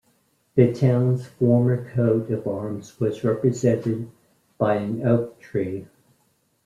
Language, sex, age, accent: English, male, 50-59, United States English